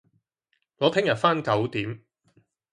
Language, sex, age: Cantonese, male, 30-39